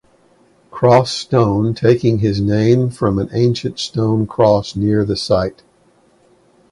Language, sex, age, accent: English, male, 60-69, United States English